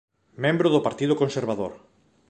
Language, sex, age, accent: Galician, male, 30-39, Normativo (estándar)